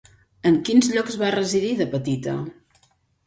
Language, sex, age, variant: Catalan, female, 40-49, Septentrional